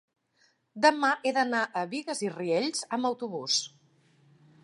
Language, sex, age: Catalan, female, 50-59